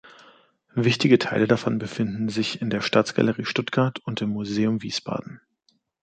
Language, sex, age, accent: German, male, 30-39, Deutschland Deutsch